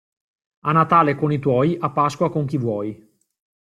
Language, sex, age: Italian, male, 19-29